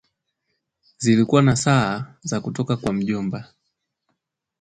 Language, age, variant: Swahili, 19-29, Kiswahili cha Bara ya Tanzania